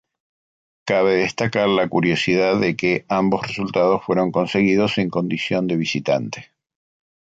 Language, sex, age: Spanish, male, 50-59